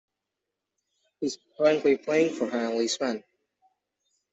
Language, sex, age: English, male, under 19